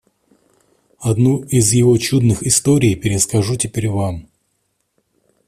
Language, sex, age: Russian, male, 30-39